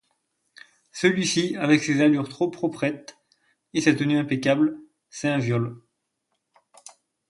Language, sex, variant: French, male, Français de métropole